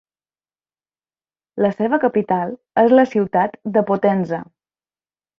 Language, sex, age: Catalan, female, 30-39